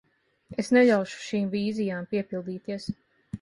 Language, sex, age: Latvian, female, 40-49